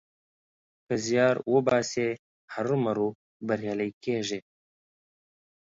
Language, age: Pashto, 19-29